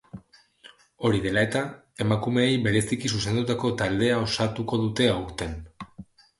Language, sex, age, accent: Basque, male, 30-39, Mendebalekoa (Araba, Bizkaia, Gipuzkoako mendebaleko herri batzuk)